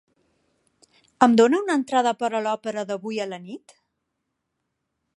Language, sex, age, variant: Catalan, female, 40-49, Central